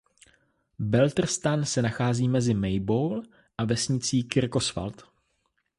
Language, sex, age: Czech, male, 19-29